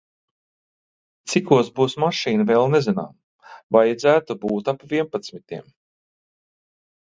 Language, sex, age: Latvian, male, 60-69